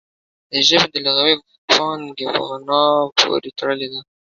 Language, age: Pashto, 19-29